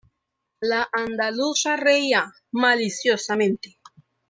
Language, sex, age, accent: Spanish, male, under 19, Caribe: Cuba, Venezuela, Puerto Rico, República Dominicana, Panamá, Colombia caribeña, México caribeño, Costa del golfo de México